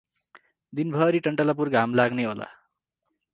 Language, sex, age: Nepali, male, 19-29